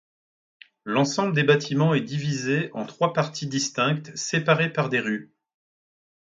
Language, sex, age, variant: French, male, 40-49, Français de métropole